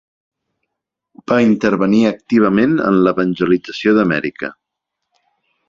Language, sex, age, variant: Catalan, male, 40-49, Central